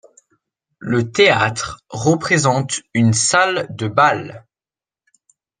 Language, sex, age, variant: French, male, under 19, Français de métropole